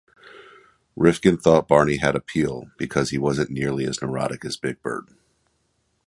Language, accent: English, United States English